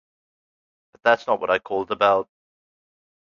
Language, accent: English, United States English; New Zealand English